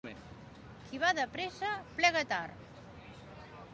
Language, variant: Catalan, Central